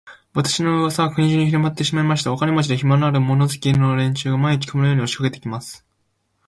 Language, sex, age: Japanese, male, 19-29